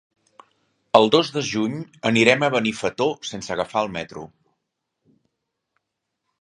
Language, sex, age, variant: Catalan, male, 50-59, Central